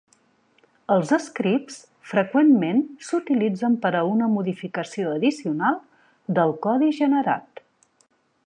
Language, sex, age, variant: Catalan, female, 50-59, Central